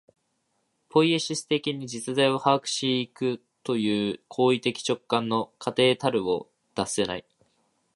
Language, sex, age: Japanese, male, 19-29